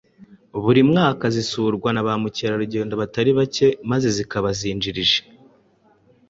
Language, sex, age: Kinyarwanda, male, 19-29